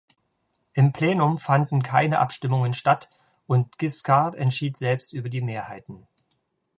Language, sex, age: German, male, 40-49